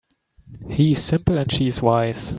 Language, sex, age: English, male, 19-29